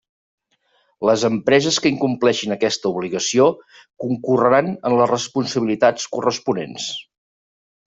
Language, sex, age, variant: Catalan, male, 50-59, Central